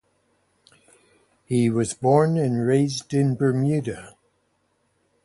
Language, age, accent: English, 70-79, Canadian English